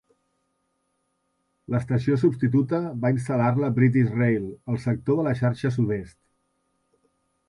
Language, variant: Catalan, Central